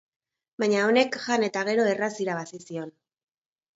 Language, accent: Basque, Erdialdekoa edo Nafarra (Gipuzkoa, Nafarroa)